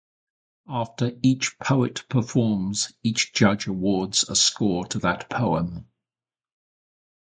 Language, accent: English, England English